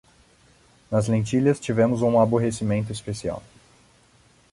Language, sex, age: Portuguese, male, 19-29